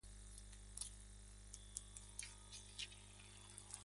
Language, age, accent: Spanish, 40-49, España: Centro-Sur peninsular (Madrid, Toledo, Castilla-La Mancha)